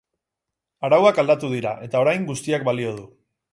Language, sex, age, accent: Basque, male, 30-39, Erdialdekoa edo Nafarra (Gipuzkoa, Nafarroa)